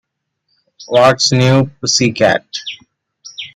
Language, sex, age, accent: English, male, under 19, India and South Asia (India, Pakistan, Sri Lanka)